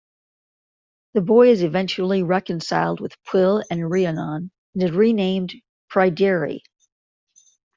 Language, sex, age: English, female, 50-59